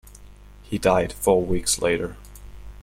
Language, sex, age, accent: English, male, under 19, United States English